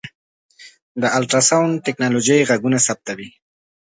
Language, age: Pashto, 19-29